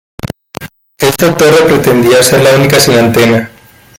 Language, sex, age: Spanish, male, 19-29